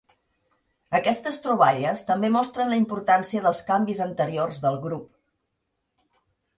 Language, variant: Catalan, Central